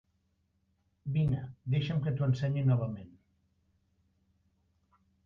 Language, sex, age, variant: Catalan, male, 60-69, Central